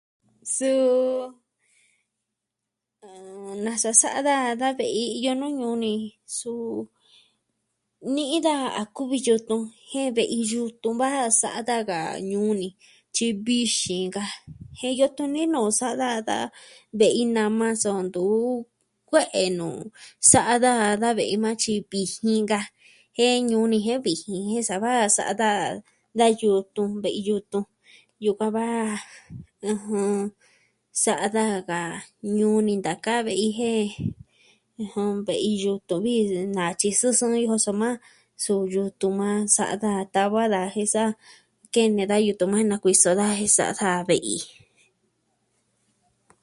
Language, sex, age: Southwestern Tlaxiaco Mixtec, female, 19-29